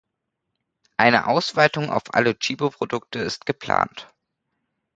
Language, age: German, 19-29